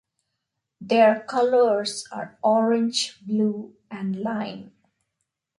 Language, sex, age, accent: English, female, 40-49, India and South Asia (India, Pakistan, Sri Lanka)